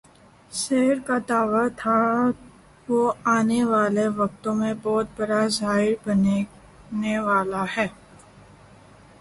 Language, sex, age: Urdu, female, 19-29